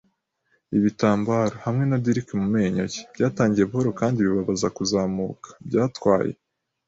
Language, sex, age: Kinyarwanda, male, 19-29